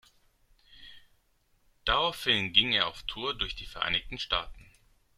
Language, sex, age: German, male, 30-39